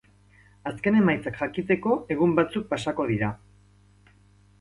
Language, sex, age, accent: Basque, male, 19-29, Erdialdekoa edo Nafarra (Gipuzkoa, Nafarroa)